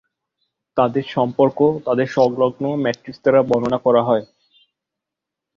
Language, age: Bengali, under 19